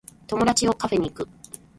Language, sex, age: Japanese, female, 30-39